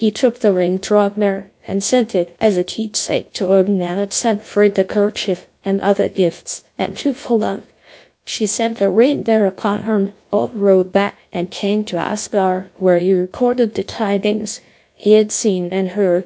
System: TTS, GlowTTS